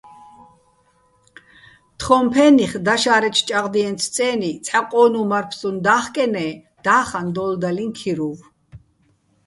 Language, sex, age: Bats, female, 30-39